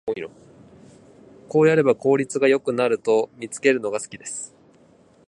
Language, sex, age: Japanese, male, 19-29